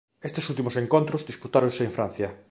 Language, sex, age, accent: Galician, male, 30-39, Normativo (estándar)